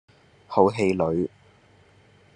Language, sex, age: Cantonese, male, under 19